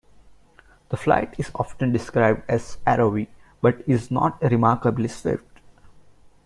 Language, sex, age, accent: English, male, 19-29, India and South Asia (India, Pakistan, Sri Lanka)